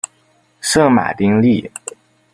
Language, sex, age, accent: Chinese, male, under 19, 出生地：浙江省